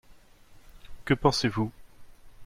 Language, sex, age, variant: French, male, 30-39, Français de métropole